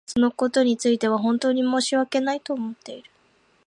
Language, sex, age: Japanese, female, 19-29